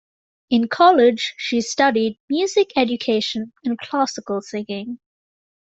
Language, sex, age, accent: English, female, 19-29, England English